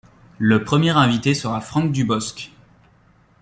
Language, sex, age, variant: French, male, 19-29, Français de métropole